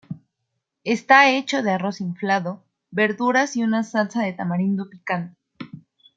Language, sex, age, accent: Spanish, female, 19-29, México